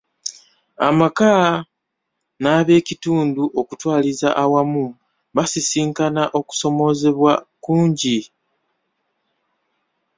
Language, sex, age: Ganda, male, 30-39